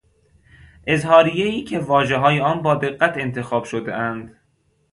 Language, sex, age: Persian, male, 19-29